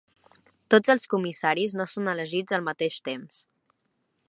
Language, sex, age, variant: Catalan, female, 40-49, Central